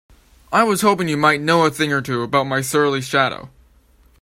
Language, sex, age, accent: English, male, under 19, United States English